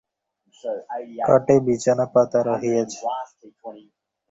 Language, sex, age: Bengali, male, 19-29